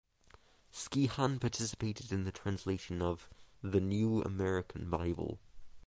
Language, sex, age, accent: English, male, 19-29, England English; New Zealand English